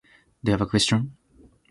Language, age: English, 19-29